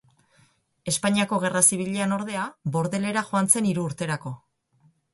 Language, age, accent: Basque, 50-59, Erdialdekoa edo Nafarra (Gipuzkoa, Nafarroa)